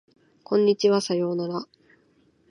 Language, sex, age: Japanese, female, 19-29